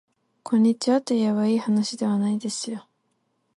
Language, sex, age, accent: Japanese, female, 19-29, 関西弁